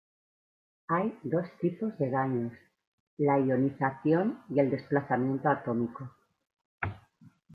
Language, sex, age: Spanish, female, 50-59